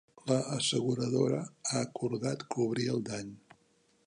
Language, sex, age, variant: Catalan, male, 70-79, Central